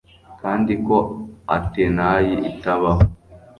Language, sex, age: Kinyarwanda, male, under 19